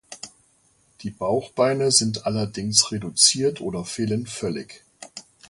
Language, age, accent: German, 50-59, Deutschland Deutsch